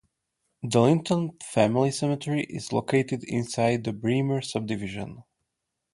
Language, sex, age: English, male, 30-39